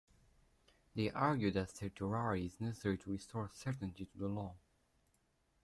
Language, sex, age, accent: English, male, 19-29, United States English